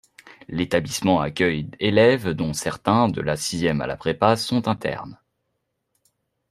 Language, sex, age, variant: French, male, under 19, Français de métropole